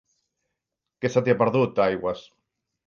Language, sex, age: Catalan, male, 40-49